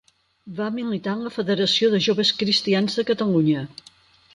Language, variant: Catalan, Central